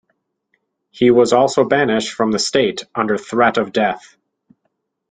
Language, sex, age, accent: English, male, 30-39, United States English